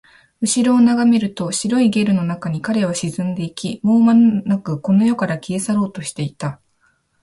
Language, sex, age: Japanese, female, 19-29